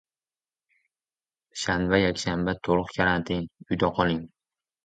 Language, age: Uzbek, 19-29